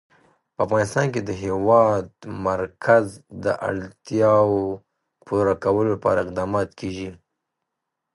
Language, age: Pashto, 19-29